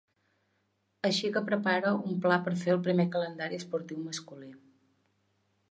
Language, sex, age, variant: Catalan, female, 40-49, Central